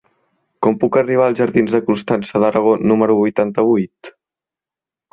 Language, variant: Catalan, Central